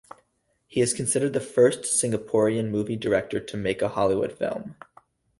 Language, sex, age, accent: English, male, 19-29, United States English